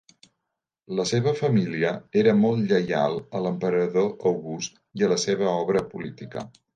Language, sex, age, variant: Catalan, male, 60-69, Central